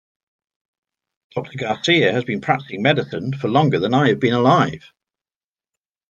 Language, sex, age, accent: English, male, 40-49, England English